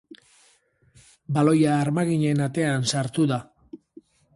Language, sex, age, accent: Basque, male, 30-39, Mendebalekoa (Araba, Bizkaia, Gipuzkoako mendebaleko herri batzuk)